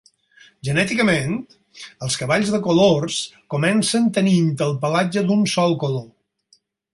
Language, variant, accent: Catalan, Balear, balear